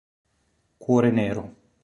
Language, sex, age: Italian, male, 40-49